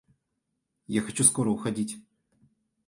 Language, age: Russian, 19-29